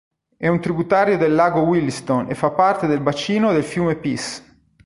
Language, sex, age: Italian, male, 40-49